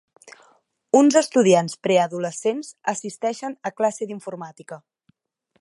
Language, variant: Catalan, Central